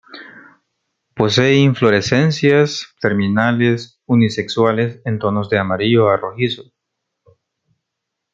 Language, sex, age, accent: Spanish, male, 19-29, América central